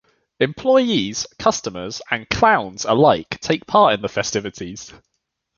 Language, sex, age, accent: English, male, 19-29, England English